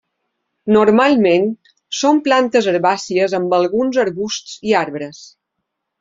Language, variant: Catalan, Balear